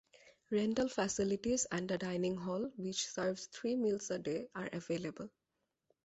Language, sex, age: English, female, 19-29